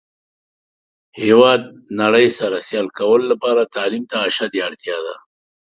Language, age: Pashto, 50-59